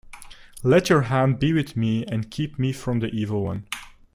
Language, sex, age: English, male, 19-29